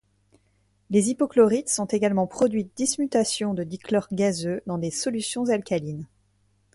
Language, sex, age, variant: French, female, 19-29, Français de métropole